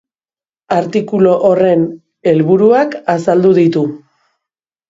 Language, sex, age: Basque, female, 40-49